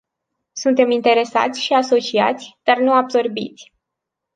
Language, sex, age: Romanian, female, 19-29